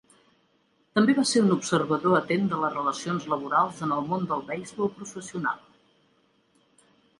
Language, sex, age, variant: Catalan, female, 60-69, Central